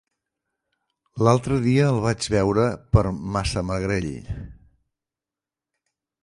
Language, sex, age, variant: Catalan, male, 60-69, Nord-Occidental